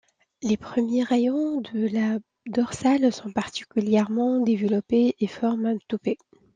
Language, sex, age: French, female, 30-39